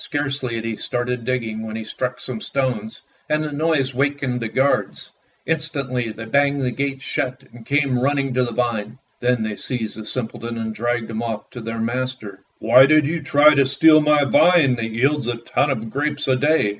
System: none